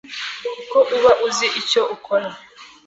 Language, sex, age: Kinyarwanda, female, 19-29